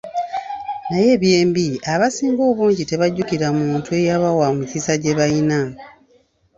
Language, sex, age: Ganda, female, 50-59